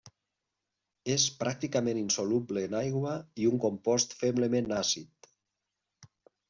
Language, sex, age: Catalan, male, 40-49